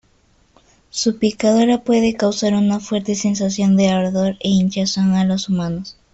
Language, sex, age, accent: Spanish, female, under 19, Andino-Pacífico: Colombia, Perú, Ecuador, oeste de Bolivia y Venezuela andina